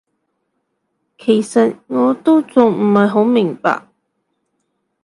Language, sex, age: Cantonese, female, 30-39